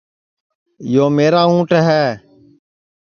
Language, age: Sansi, 19-29